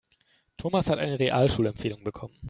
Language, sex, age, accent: German, male, 19-29, Deutschland Deutsch